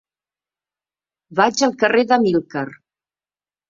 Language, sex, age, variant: Catalan, female, 60-69, Central